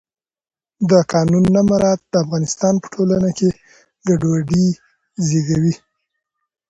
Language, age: Pashto, 19-29